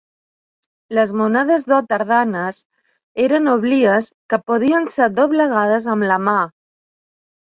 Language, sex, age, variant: Catalan, female, 50-59, Balear